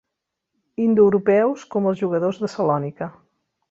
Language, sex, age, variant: Catalan, female, 40-49, Central